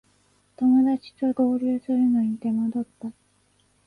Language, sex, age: Japanese, female, 19-29